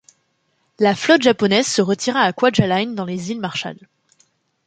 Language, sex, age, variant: French, female, 19-29, Français de métropole